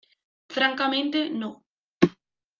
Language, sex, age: Spanish, female, 19-29